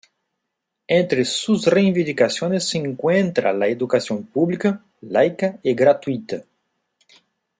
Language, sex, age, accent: Spanish, male, 40-49, España: Sur peninsular (Andalucia, Extremadura, Murcia)